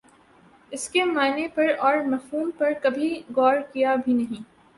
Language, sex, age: Urdu, female, 19-29